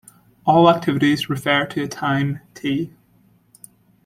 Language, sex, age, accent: English, male, 19-29, Irish English